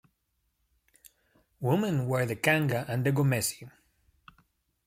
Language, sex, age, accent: English, male, 30-39, United States English